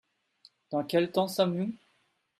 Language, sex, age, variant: French, male, 40-49, Français de métropole